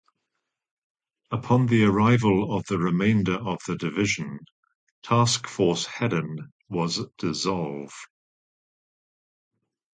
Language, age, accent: English, 70-79, England English